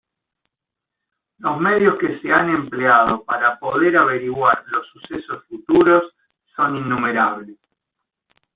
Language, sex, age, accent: Spanish, male, 30-39, Rioplatense: Argentina, Uruguay, este de Bolivia, Paraguay